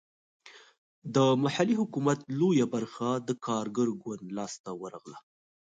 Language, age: Pashto, 19-29